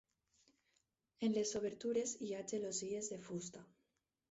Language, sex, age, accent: Catalan, female, 30-39, valencià